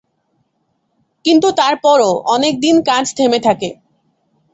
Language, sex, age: Bengali, female, under 19